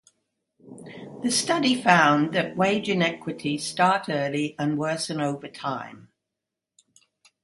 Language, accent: English, England English